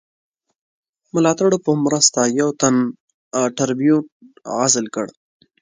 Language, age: Pashto, under 19